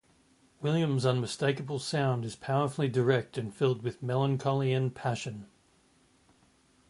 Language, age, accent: English, 40-49, Australian English